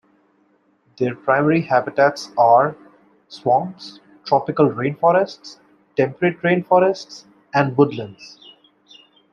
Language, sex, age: English, male, 19-29